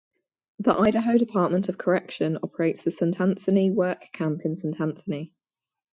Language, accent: English, England English